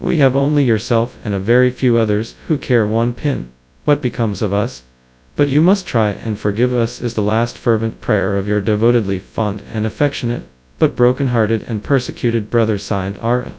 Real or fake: fake